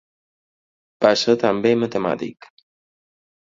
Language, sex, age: Catalan, male, 50-59